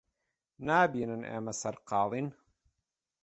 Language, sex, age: Central Kurdish, male, 30-39